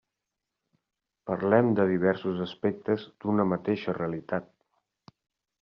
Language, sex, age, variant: Catalan, male, 40-49, Central